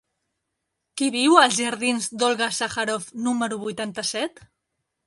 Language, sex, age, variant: Catalan, female, 40-49, Central